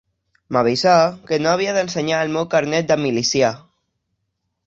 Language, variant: Catalan, Central